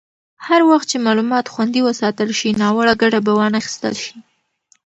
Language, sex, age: Pashto, female, under 19